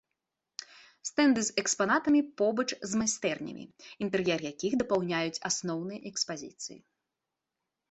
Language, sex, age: Belarusian, female, 19-29